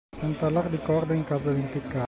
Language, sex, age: Italian, male, 40-49